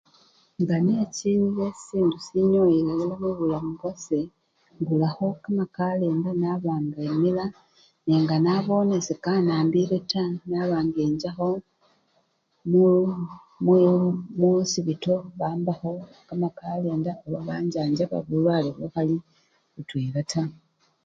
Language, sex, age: Luyia, female, 30-39